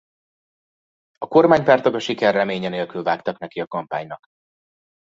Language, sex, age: Hungarian, male, 30-39